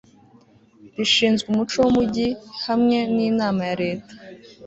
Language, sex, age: Kinyarwanda, female, 19-29